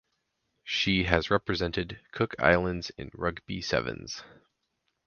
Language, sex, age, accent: English, male, 19-29, United States English